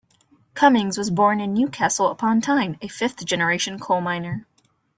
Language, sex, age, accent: English, female, under 19, United States English